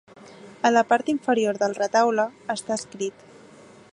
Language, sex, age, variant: Catalan, female, 19-29, Central